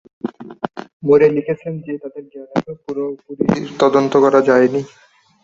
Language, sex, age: Bengali, male, 19-29